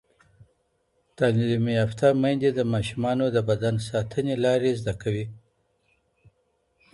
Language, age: Pashto, under 19